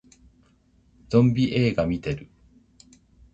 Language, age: Japanese, 40-49